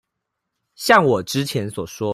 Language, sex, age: Chinese, male, 19-29